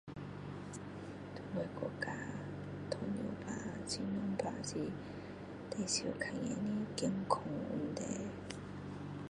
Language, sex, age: Min Dong Chinese, female, 40-49